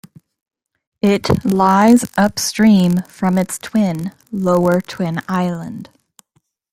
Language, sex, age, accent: English, female, 19-29, United States English